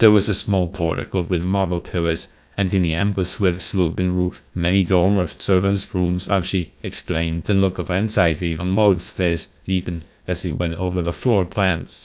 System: TTS, GlowTTS